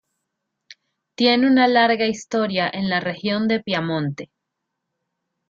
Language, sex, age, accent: Spanish, female, 19-29, Caribe: Cuba, Venezuela, Puerto Rico, República Dominicana, Panamá, Colombia caribeña, México caribeño, Costa del golfo de México